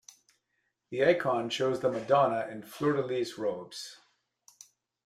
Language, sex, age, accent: English, male, 40-49, United States English